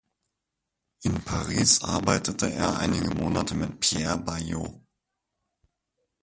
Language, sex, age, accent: German, male, 19-29, Deutschland Deutsch